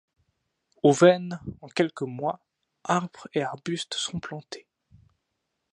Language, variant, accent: French, Français d'Europe, Français de Suisse